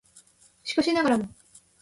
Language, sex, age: Japanese, female, 19-29